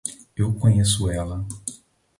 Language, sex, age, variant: Portuguese, male, 30-39, Portuguese (Brasil)